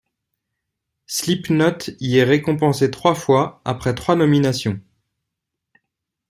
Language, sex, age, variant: French, male, 40-49, Français de métropole